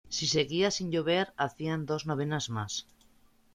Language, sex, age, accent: Spanish, male, 30-39, España: Centro-Sur peninsular (Madrid, Toledo, Castilla-La Mancha)